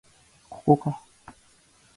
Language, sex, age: Japanese, male, 19-29